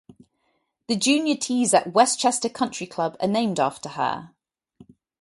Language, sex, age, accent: English, female, 19-29, England English